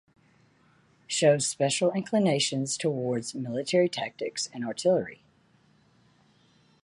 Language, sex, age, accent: English, female, 40-49, United States English